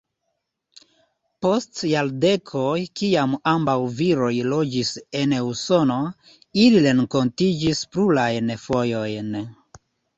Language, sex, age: Esperanto, male, 40-49